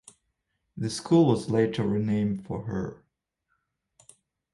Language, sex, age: English, male, 19-29